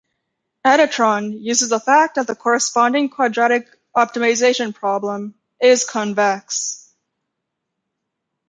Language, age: English, 19-29